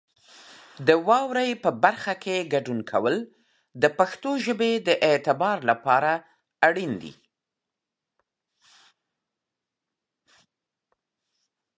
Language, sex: Pashto, female